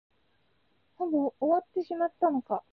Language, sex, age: Japanese, female, 19-29